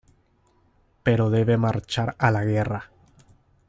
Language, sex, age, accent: Spanish, male, 19-29, América central